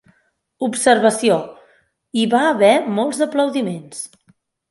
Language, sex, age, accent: Catalan, female, 30-39, Oriental